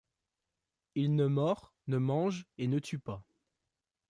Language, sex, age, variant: French, male, under 19, Français de métropole